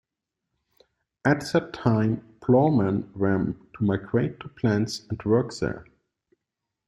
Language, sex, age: English, male, 40-49